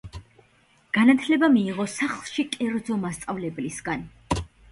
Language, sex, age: Georgian, female, 19-29